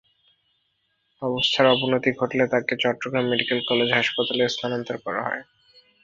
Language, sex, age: Bengali, male, 19-29